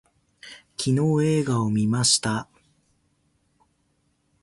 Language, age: Japanese, 50-59